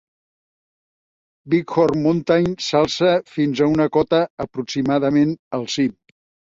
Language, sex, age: Catalan, male, 70-79